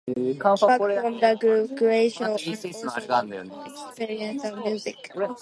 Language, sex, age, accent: English, female, under 19, United States English